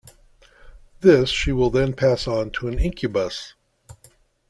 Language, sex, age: English, male, 60-69